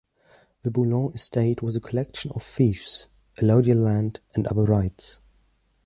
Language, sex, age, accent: English, male, under 19, England English